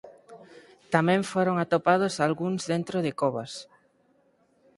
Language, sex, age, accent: Galician, male, 19-29, Central (gheada)